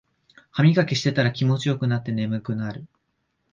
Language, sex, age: Japanese, male, 19-29